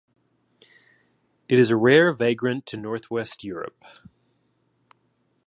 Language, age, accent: English, 40-49, United States English; Australian English